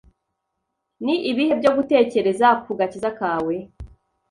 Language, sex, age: Kinyarwanda, female, 30-39